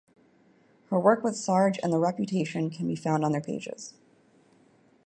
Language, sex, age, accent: English, female, 30-39, United States English